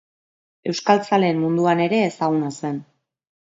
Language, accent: Basque, Mendebalekoa (Araba, Bizkaia, Gipuzkoako mendebaleko herri batzuk)